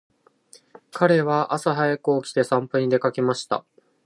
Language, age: Japanese, 19-29